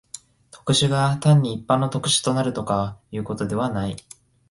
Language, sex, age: Japanese, male, 19-29